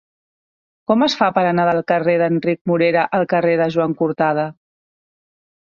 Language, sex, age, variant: Catalan, male, 30-39, Central